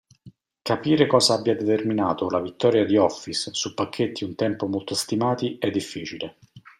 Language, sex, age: Italian, male, 40-49